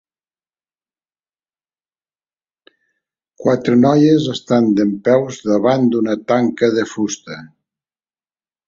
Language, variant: Catalan, Septentrional